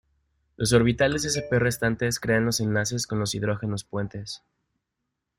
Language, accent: Spanish, México